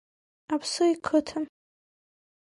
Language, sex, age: Abkhazian, female, under 19